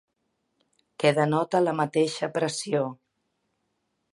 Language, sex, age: Catalan, female, 40-49